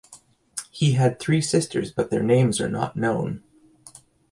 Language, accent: English, Canadian English